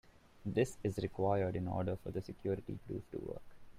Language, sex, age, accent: English, male, 19-29, India and South Asia (India, Pakistan, Sri Lanka)